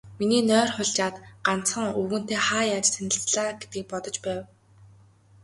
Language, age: Mongolian, 19-29